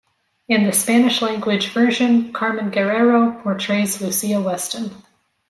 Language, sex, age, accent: English, female, 30-39, Canadian English